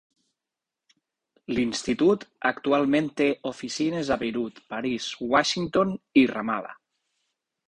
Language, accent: Catalan, valencià